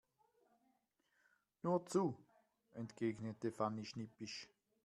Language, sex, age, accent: German, male, 50-59, Schweizerdeutsch